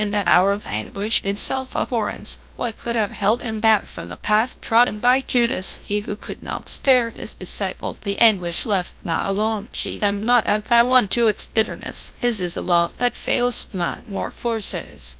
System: TTS, GlowTTS